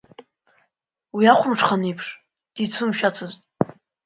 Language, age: Abkhazian, under 19